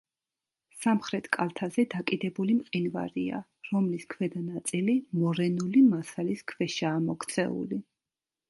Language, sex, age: Georgian, female, 30-39